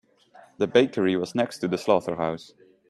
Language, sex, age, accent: English, male, 19-29, United States English